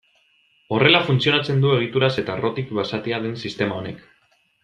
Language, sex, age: Basque, male, 19-29